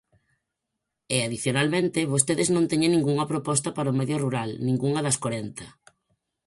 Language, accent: Galician, Normativo (estándar)